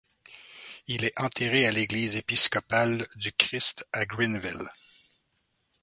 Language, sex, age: French, male, 50-59